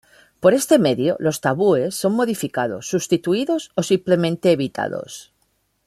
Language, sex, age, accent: Spanish, female, 50-59, España: Norte peninsular (Asturias, Castilla y León, Cantabria, País Vasco, Navarra, Aragón, La Rioja, Guadalajara, Cuenca)